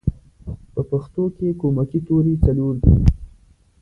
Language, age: Pashto, 30-39